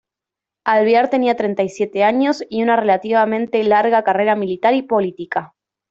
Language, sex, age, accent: Spanish, female, 19-29, Rioplatense: Argentina, Uruguay, este de Bolivia, Paraguay